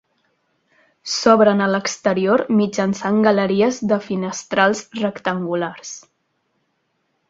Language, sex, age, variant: Catalan, female, 19-29, Central